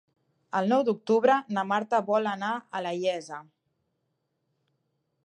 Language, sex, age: Catalan, female, 30-39